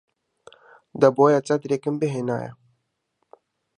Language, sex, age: Central Kurdish, male, 19-29